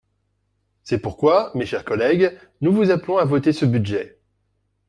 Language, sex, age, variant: French, male, 40-49, Français de métropole